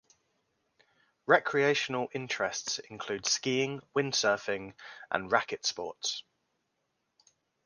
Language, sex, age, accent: English, male, 30-39, England English